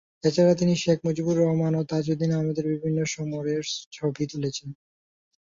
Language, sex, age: Bengali, male, 19-29